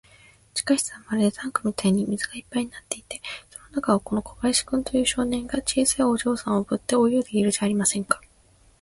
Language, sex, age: Japanese, female, 19-29